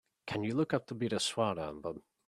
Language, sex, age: English, male, 19-29